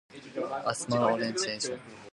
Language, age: English, under 19